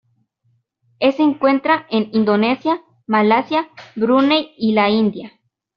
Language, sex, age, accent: Spanish, female, under 19, América central